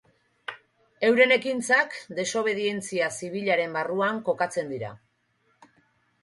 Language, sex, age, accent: Basque, female, 40-49, Erdialdekoa edo Nafarra (Gipuzkoa, Nafarroa)